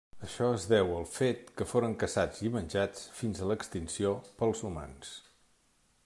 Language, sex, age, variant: Catalan, male, 50-59, Central